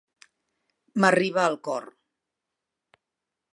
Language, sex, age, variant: Catalan, female, 60-69, Central